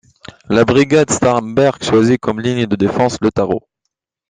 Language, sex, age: French, female, 40-49